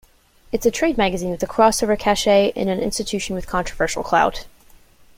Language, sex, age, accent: English, female, 19-29, United States English